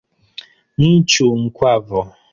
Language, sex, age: Swahili, male, 30-39